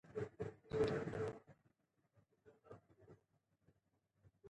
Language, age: Pashto, 19-29